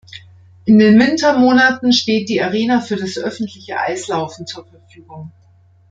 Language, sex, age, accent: German, female, 50-59, Deutschland Deutsch